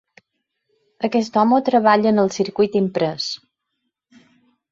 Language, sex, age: Catalan, female, 50-59